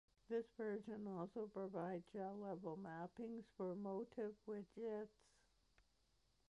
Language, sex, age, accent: English, female, 60-69, Canadian English